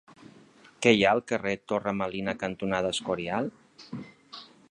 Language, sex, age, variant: Catalan, male, 40-49, Central